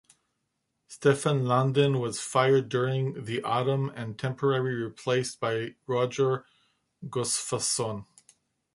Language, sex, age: English, male, 40-49